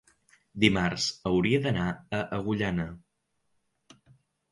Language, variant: Catalan, Central